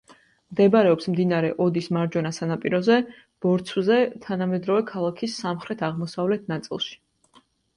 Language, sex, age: Georgian, female, 19-29